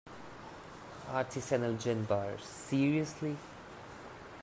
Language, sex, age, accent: English, male, 19-29, India and South Asia (India, Pakistan, Sri Lanka)